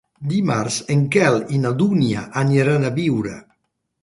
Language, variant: Catalan, Septentrional